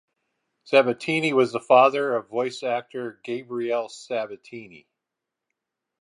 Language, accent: English, United States English